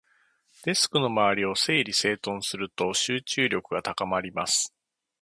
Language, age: Japanese, 30-39